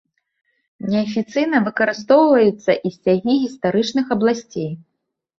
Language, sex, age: Belarusian, female, 30-39